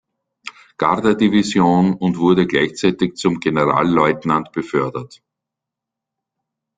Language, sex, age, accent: German, male, 50-59, Österreichisches Deutsch